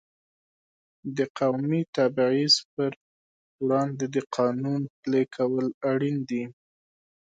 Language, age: Pashto, 19-29